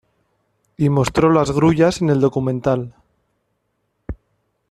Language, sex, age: Spanish, male, 50-59